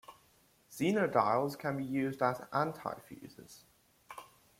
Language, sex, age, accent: English, male, under 19, England English